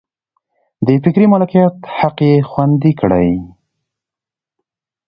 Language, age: Pashto, 19-29